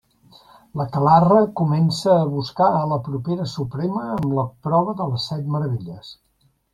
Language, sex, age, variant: Catalan, male, 70-79, Central